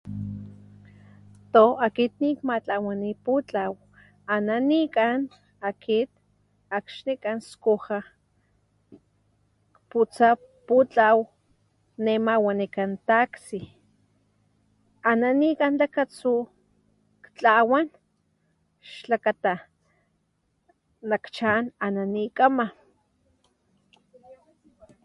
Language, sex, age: Papantla Totonac, female, 40-49